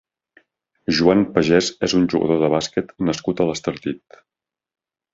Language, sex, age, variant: Catalan, male, 30-39, Nord-Occidental